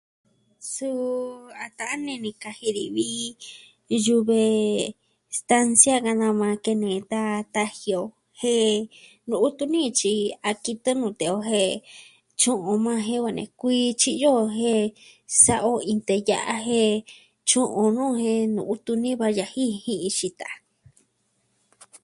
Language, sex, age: Southwestern Tlaxiaco Mixtec, female, 19-29